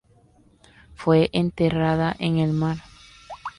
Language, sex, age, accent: Spanish, female, under 19, Caribe: Cuba, Venezuela, Puerto Rico, República Dominicana, Panamá, Colombia caribeña, México caribeño, Costa del golfo de México